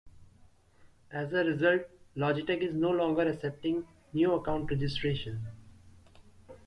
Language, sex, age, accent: English, male, 19-29, India and South Asia (India, Pakistan, Sri Lanka)